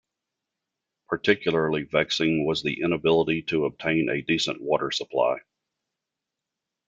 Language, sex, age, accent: English, male, 50-59, United States English